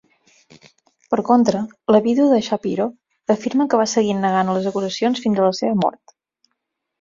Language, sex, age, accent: Catalan, female, 30-39, Garrotxi